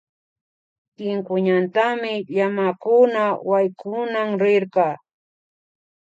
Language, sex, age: Imbabura Highland Quichua, female, 30-39